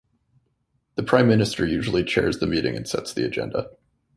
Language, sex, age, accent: English, male, 30-39, Canadian English